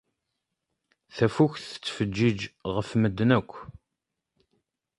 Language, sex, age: Kabyle, male, 19-29